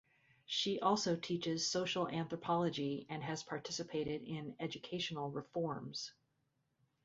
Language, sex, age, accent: English, female, 50-59, United States English